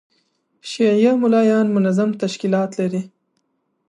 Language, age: Pashto, 19-29